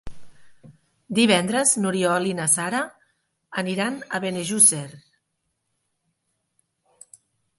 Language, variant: Catalan, Central